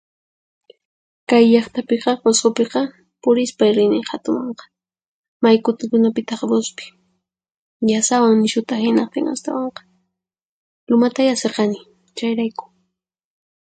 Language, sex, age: Puno Quechua, female, 19-29